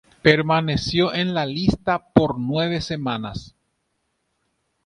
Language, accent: Spanish, Rioplatense: Argentina, Uruguay, este de Bolivia, Paraguay